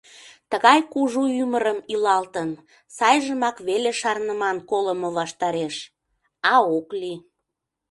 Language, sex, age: Mari, female, 30-39